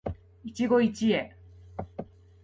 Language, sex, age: Japanese, female, 60-69